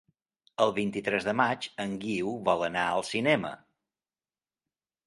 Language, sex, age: Catalan, male, 50-59